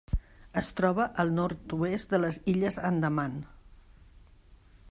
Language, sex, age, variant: Catalan, female, 50-59, Central